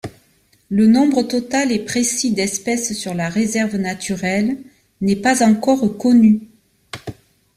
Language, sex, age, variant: French, female, 50-59, Français de métropole